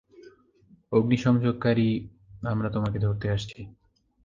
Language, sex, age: Bengali, male, 19-29